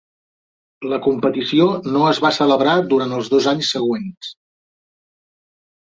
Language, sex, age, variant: Catalan, male, 50-59, Central